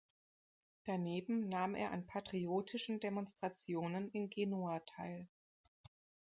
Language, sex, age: German, female, 30-39